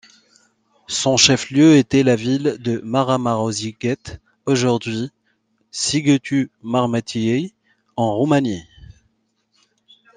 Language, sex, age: French, male, 30-39